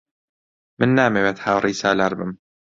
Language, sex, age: Central Kurdish, male, 19-29